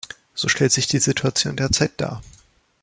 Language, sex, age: German, male, 19-29